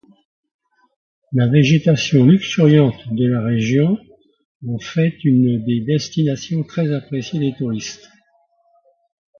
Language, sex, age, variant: French, male, 80-89, Français de métropole